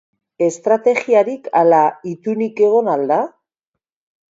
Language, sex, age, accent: Basque, female, 40-49, Mendebalekoa (Araba, Bizkaia, Gipuzkoako mendebaleko herri batzuk)